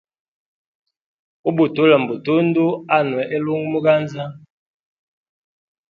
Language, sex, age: Hemba, male, 40-49